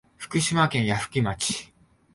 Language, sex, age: Japanese, male, 19-29